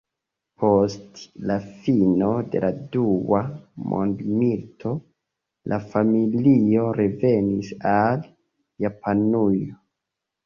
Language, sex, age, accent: Esperanto, male, 19-29, Internacia